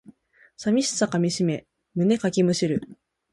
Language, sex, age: Japanese, female, 19-29